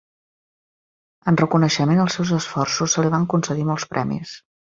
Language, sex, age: Catalan, female, 40-49